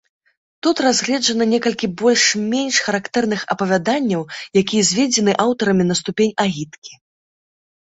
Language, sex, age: Belarusian, female, 19-29